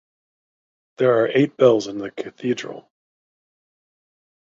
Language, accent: English, United States English